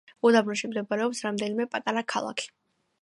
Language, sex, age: Georgian, female, under 19